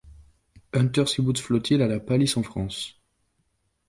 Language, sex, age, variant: French, male, 19-29, Français de métropole